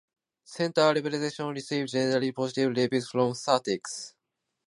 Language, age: English, 19-29